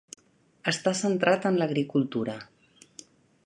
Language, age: Catalan, 50-59